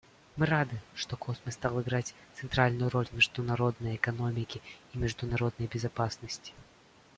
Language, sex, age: Russian, male, 19-29